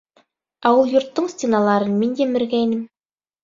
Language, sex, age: Bashkir, female, 30-39